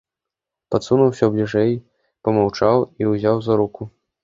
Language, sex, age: Belarusian, male, 19-29